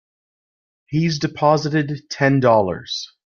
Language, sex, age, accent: English, male, 40-49, Canadian English